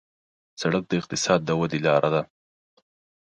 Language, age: Pashto, 30-39